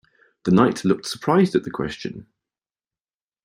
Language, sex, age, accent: English, male, 19-29, England English